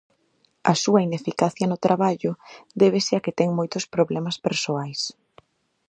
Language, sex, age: Galician, female, 19-29